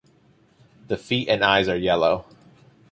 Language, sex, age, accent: English, male, 19-29, United States English